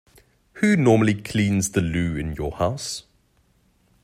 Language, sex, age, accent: English, male, 30-39, Southern African (South Africa, Zimbabwe, Namibia)